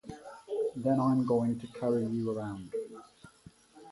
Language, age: English, 30-39